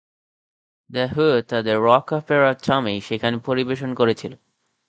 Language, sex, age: Bengali, male, 19-29